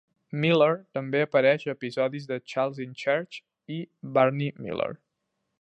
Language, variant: Catalan, Central